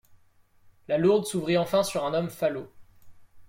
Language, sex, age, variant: French, male, 19-29, Français de métropole